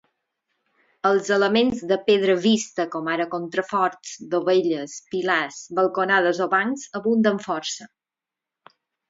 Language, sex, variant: Catalan, female, Balear